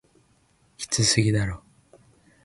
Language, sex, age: Japanese, male, 19-29